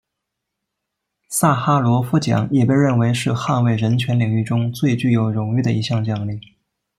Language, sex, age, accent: Chinese, male, 19-29, 出生地：四川省